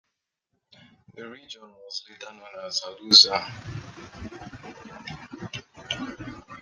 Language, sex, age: English, male, under 19